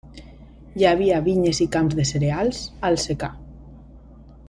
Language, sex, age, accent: Catalan, female, 19-29, valencià